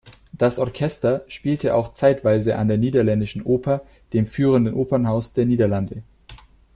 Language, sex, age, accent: German, male, 19-29, Deutschland Deutsch